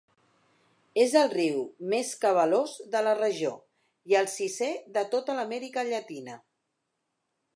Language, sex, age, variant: Catalan, female, 50-59, Central